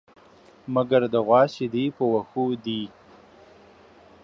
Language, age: Pashto, 19-29